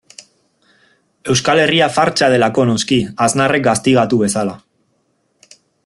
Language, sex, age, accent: Basque, male, 19-29, Erdialdekoa edo Nafarra (Gipuzkoa, Nafarroa)